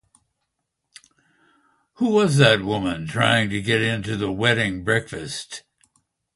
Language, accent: English, United States English